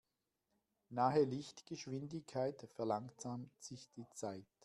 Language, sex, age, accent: German, male, 50-59, Schweizerdeutsch